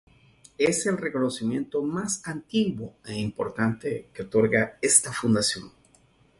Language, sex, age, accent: Spanish, male, 40-49, Caribe: Cuba, Venezuela, Puerto Rico, República Dominicana, Panamá, Colombia caribeña, México caribeño, Costa del golfo de México